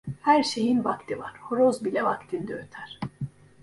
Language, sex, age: Turkish, female, 50-59